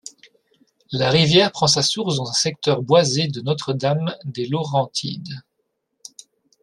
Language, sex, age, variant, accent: French, male, 30-39, Français d'Europe, Français de Belgique